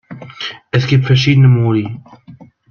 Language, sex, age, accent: German, male, 19-29, Deutschland Deutsch